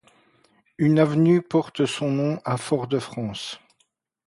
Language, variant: French, Français de métropole